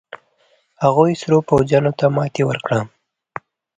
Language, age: Pashto, under 19